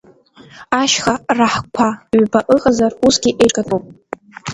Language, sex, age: Abkhazian, female, under 19